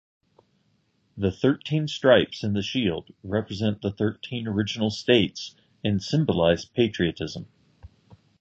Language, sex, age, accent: English, male, 50-59, United States English